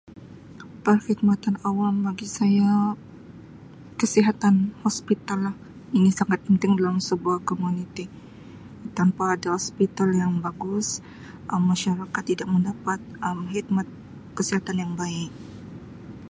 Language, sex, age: Sabah Malay, female, 40-49